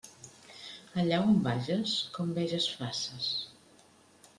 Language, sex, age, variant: Catalan, female, 50-59, Central